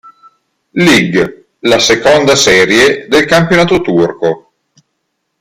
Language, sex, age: Italian, male, 40-49